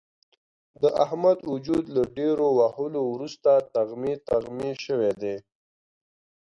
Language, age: Pashto, 19-29